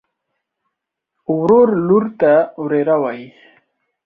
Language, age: Pashto, under 19